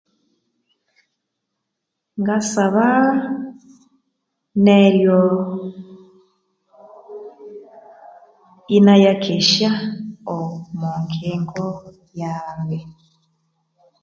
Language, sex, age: Konzo, female, 30-39